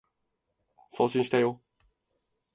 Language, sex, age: Japanese, male, 19-29